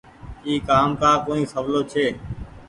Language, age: Goaria, 19-29